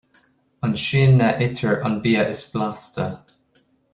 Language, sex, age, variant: Irish, male, 19-29, Gaeilge na Mumhan